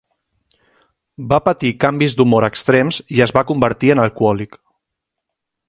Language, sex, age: Catalan, male, 19-29